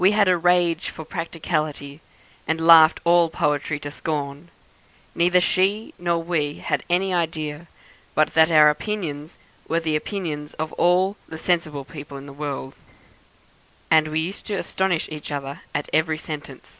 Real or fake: real